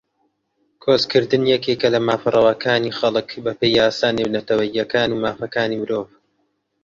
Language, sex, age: Central Kurdish, male, under 19